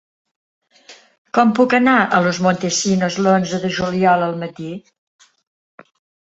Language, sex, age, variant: Catalan, female, 60-69, Central